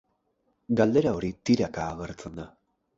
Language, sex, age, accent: Basque, male, 19-29, Erdialdekoa edo Nafarra (Gipuzkoa, Nafarroa)